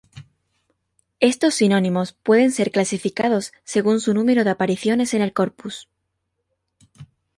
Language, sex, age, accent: Spanish, female, 19-29, España: Sur peninsular (Andalucia, Extremadura, Murcia)